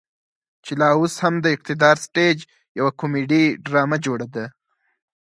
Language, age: Pashto, 19-29